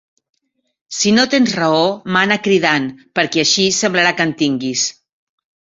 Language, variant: Catalan, Central